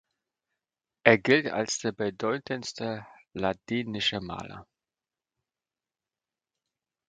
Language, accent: German, Polnisch Deutsch